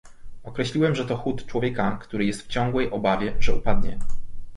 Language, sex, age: Polish, male, 30-39